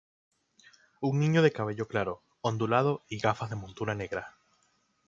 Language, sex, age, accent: Spanish, male, 19-29, Caribe: Cuba, Venezuela, Puerto Rico, República Dominicana, Panamá, Colombia caribeña, México caribeño, Costa del golfo de México